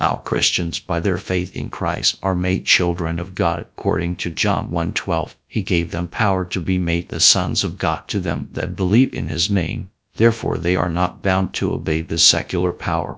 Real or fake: fake